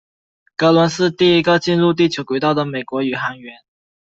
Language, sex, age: Chinese, male, 19-29